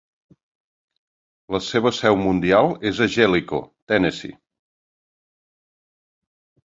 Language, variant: Catalan, Central